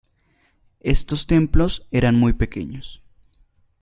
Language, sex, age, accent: Spanish, male, under 19, Andino-Pacífico: Colombia, Perú, Ecuador, oeste de Bolivia y Venezuela andina